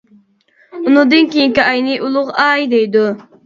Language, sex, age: Uyghur, female, 30-39